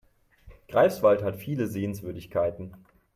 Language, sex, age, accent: German, male, 19-29, Deutschland Deutsch